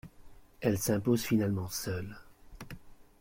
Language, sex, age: French, male, 30-39